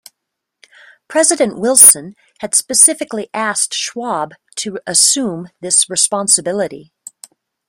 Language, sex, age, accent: English, female, 40-49, United States English